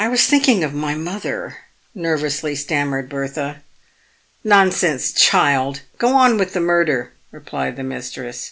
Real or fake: real